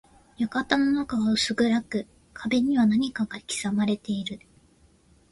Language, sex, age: Japanese, female, 30-39